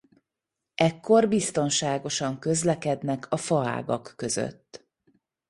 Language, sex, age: Hungarian, female, 30-39